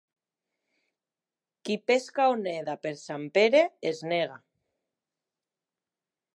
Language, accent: Catalan, valencià